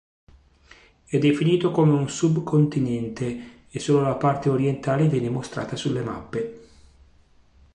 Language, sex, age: Italian, male, 50-59